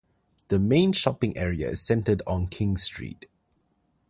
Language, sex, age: English, male, 19-29